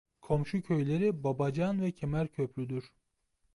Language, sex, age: Turkish, male, 19-29